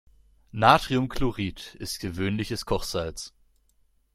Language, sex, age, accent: German, male, 19-29, Deutschland Deutsch